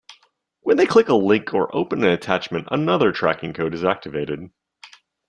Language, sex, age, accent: English, male, 30-39, United States English